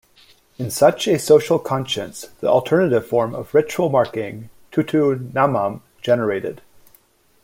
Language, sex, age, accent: English, male, 30-39, United States English